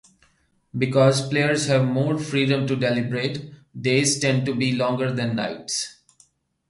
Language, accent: English, India and South Asia (India, Pakistan, Sri Lanka)